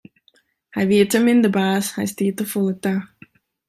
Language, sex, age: Western Frisian, female, 30-39